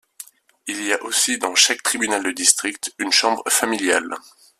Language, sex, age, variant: French, male, 19-29, Français de métropole